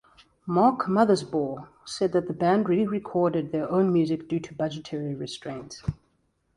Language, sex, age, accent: English, female, 30-39, Southern African (South Africa, Zimbabwe, Namibia)